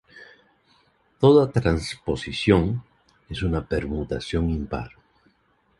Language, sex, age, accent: Spanish, male, 50-59, Andino-Pacífico: Colombia, Perú, Ecuador, oeste de Bolivia y Venezuela andina